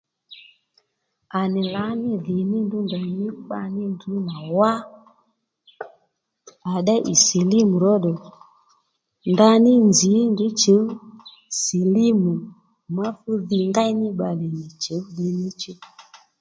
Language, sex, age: Lendu, female, 30-39